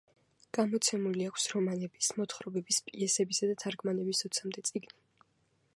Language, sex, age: Georgian, female, 19-29